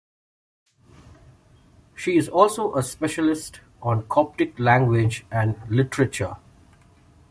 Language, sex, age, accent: English, male, 40-49, India and South Asia (India, Pakistan, Sri Lanka)